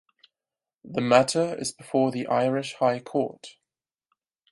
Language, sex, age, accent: English, male, 19-29, England English; German English